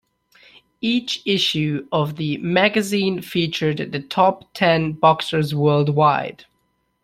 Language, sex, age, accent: English, male, 19-29, United States English